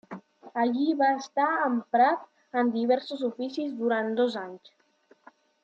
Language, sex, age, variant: Catalan, male, under 19, Central